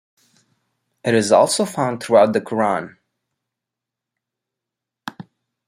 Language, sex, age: English, male, 50-59